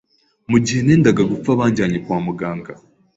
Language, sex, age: Kinyarwanda, female, 19-29